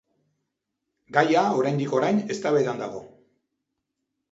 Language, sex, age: Basque, male, 50-59